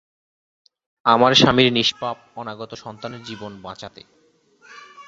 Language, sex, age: Bengali, male, 30-39